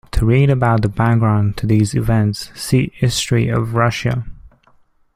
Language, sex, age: English, male, 19-29